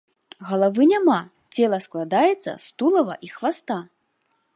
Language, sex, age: Belarusian, female, 30-39